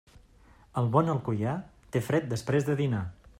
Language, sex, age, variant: Catalan, male, 40-49, Central